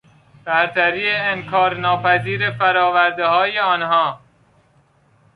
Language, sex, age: Persian, male, 19-29